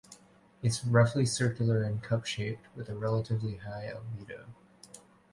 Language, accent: English, United States English